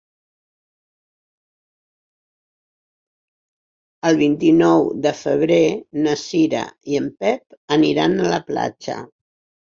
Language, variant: Catalan, Central